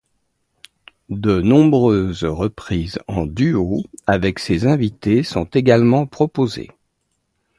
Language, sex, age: French, male, 60-69